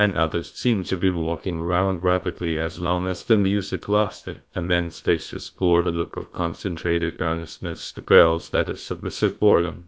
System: TTS, GlowTTS